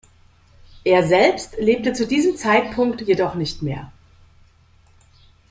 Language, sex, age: German, female, 50-59